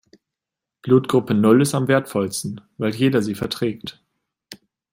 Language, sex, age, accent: German, male, 19-29, Deutschland Deutsch